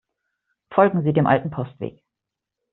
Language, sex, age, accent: German, female, 50-59, Deutschland Deutsch